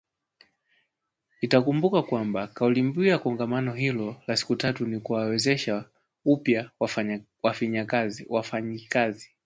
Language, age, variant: Swahili, 19-29, Kiswahili cha Bara ya Tanzania